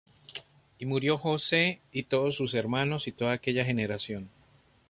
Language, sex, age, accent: Spanish, male, 30-39, Caribe: Cuba, Venezuela, Puerto Rico, República Dominicana, Panamá, Colombia caribeña, México caribeño, Costa del golfo de México